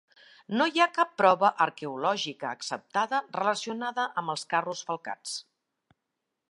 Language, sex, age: Catalan, female, 50-59